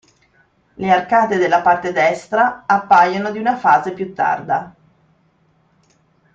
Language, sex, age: Italian, female, 40-49